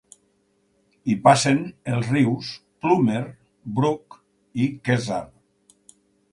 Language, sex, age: Catalan, male, 60-69